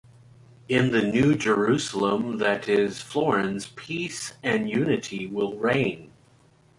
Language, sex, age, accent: English, male, 40-49, United States English